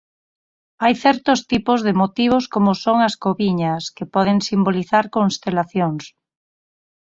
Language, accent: Galician, Normativo (estándar)